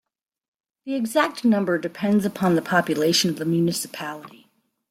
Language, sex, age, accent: English, female, 50-59, United States English